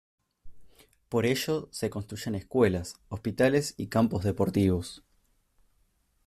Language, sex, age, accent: Spanish, male, 19-29, Rioplatense: Argentina, Uruguay, este de Bolivia, Paraguay